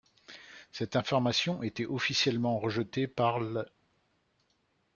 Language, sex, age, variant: French, male, 60-69, Français de métropole